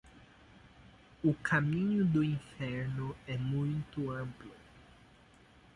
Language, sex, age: Portuguese, male, 19-29